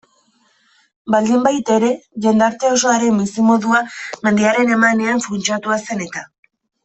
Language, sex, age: Basque, female, 30-39